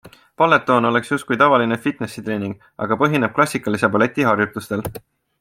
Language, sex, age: Estonian, male, 19-29